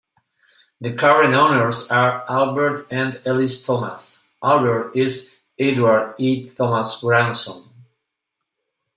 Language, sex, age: English, male, 50-59